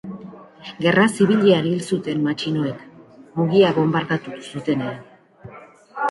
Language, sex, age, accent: Basque, female, 19-29, Mendebalekoa (Araba, Bizkaia, Gipuzkoako mendebaleko herri batzuk)